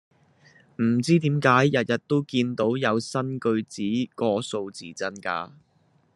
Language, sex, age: Cantonese, male, 19-29